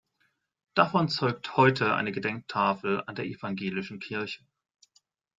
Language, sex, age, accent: German, male, 19-29, Deutschland Deutsch